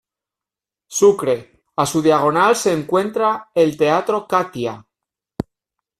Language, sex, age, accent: Spanish, male, 40-49, España: Norte peninsular (Asturias, Castilla y León, Cantabria, País Vasco, Navarra, Aragón, La Rioja, Guadalajara, Cuenca)